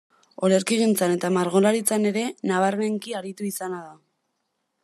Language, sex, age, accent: Basque, female, 19-29, Mendebalekoa (Araba, Bizkaia, Gipuzkoako mendebaleko herri batzuk)